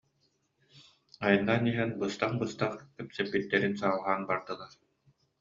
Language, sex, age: Yakut, male, 30-39